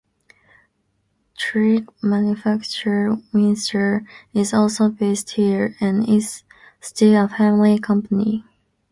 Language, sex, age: English, female, under 19